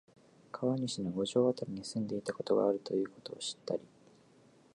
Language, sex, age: Japanese, male, 19-29